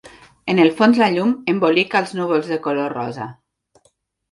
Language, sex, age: Catalan, female, under 19